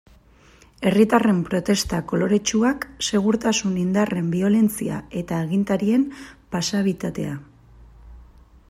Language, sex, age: Basque, female, 30-39